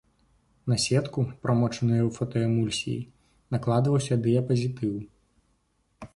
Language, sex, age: Belarusian, male, 19-29